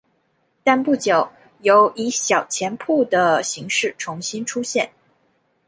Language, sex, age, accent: Chinese, female, 19-29, 出生地：黑龙江省